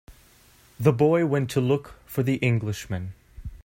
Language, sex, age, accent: English, male, 19-29, United States English